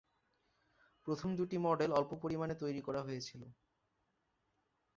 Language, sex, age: Bengali, male, 19-29